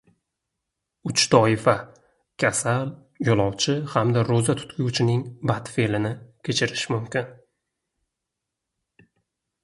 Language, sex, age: Uzbek, male, 19-29